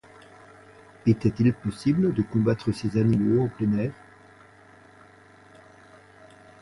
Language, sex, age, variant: French, male, 50-59, Français de métropole